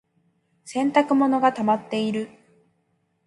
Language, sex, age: Japanese, female, 30-39